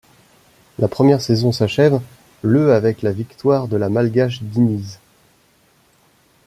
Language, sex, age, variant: French, male, 19-29, Français de métropole